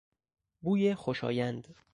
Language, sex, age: Persian, male, 30-39